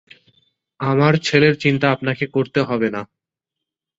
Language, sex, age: Bengali, male, 19-29